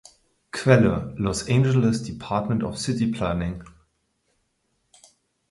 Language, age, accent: German, 19-29, Deutschland Deutsch